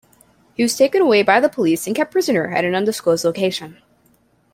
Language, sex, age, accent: English, female, under 19, United States English